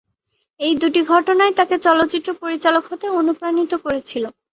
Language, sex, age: Bengali, female, 19-29